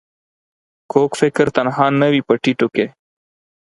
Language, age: Pashto, 19-29